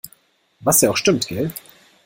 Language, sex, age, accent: German, male, 19-29, Deutschland Deutsch